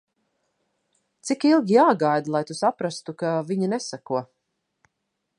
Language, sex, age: Latvian, female, 30-39